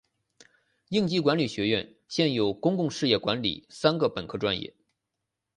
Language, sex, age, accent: Chinese, male, 19-29, 出生地：山东省